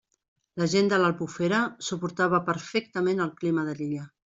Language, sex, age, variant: Catalan, female, 50-59, Central